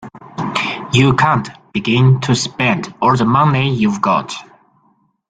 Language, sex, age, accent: English, male, 30-39, Hong Kong English